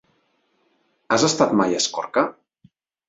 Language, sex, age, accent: Catalan, male, 40-49, Català central